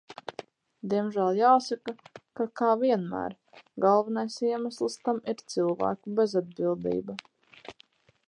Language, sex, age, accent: Latvian, female, 30-39, bez akcenta